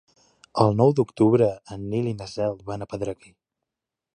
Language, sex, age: Catalan, male, under 19